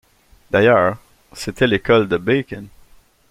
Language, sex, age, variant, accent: French, male, 30-39, Français d'Amérique du Nord, Français du Canada